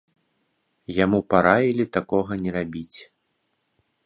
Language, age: Belarusian, 19-29